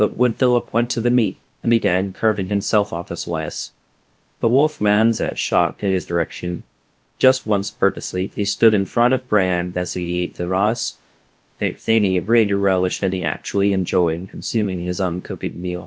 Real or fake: fake